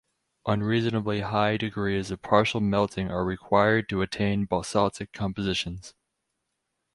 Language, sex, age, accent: English, male, 19-29, United States English